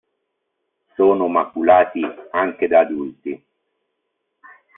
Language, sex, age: Italian, male, 50-59